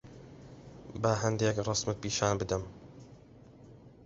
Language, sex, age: Central Kurdish, male, under 19